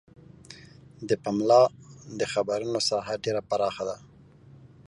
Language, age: Pashto, 19-29